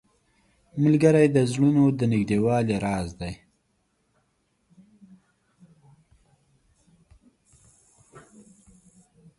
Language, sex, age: Pashto, male, 19-29